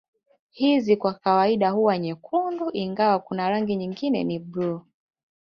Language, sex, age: Swahili, female, 19-29